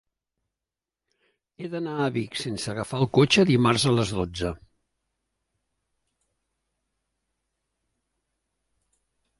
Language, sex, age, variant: Catalan, male, 60-69, Central